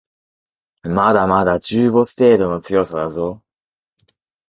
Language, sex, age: Japanese, male, 30-39